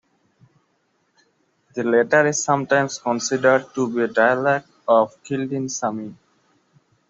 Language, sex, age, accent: English, male, 19-29, India and South Asia (India, Pakistan, Sri Lanka)